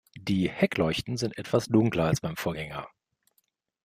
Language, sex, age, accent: German, male, 40-49, Deutschland Deutsch